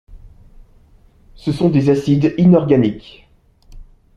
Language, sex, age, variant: French, male, 30-39, Français de métropole